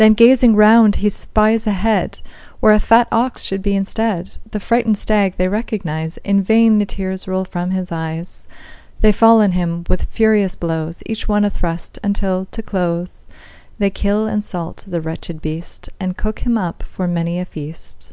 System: none